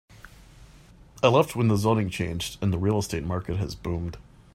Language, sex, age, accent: English, male, 30-39, United States English